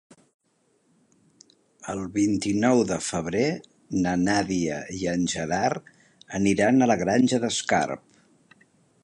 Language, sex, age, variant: Catalan, male, 50-59, Central